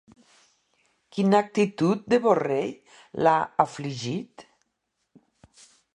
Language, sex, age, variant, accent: Catalan, female, 60-69, Nord-Occidental, nord-occidental